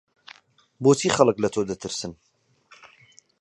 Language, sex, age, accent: Central Kurdish, male, 30-39, سۆرانی